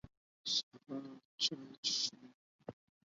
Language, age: Pashto, under 19